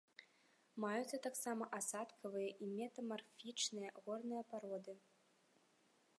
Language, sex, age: Belarusian, female, 19-29